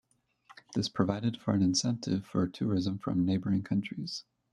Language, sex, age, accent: English, male, 19-29, United States English